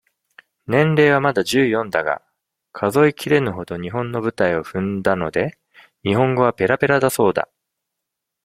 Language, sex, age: Japanese, male, 50-59